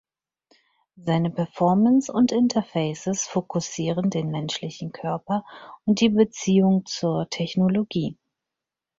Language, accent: German, Deutschland Deutsch